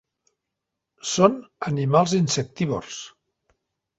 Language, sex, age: Catalan, male, 60-69